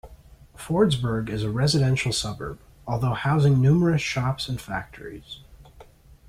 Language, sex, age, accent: English, male, 19-29, United States English